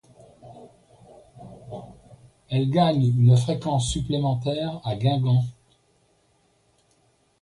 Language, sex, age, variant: French, male, 60-69, Français de métropole